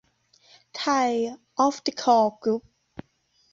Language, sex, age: Thai, female, under 19